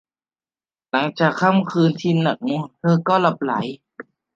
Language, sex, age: Thai, male, under 19